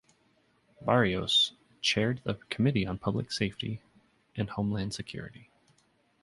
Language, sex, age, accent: English, male, 30-39, United States English